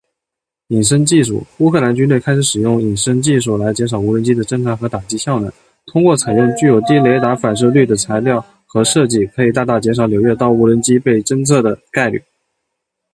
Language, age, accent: Chinese, 19-29, 出生地：江西省